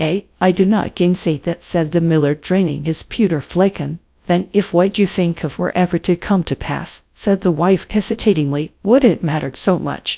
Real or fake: fake